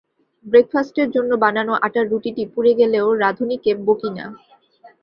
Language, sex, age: Bengali, female, 19-29